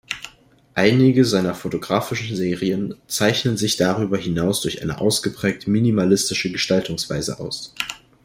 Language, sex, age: German, male, under 19